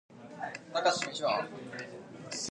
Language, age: English, 19-29